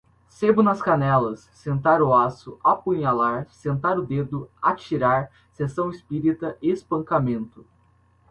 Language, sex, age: Portuguese, male, under 19